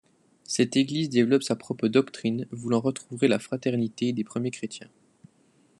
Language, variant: French, Français de métropole